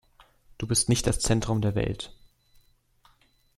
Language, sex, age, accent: German, male, under 19, Deutschland Deutsch